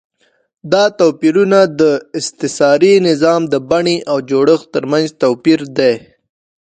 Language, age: Pashto, 19-29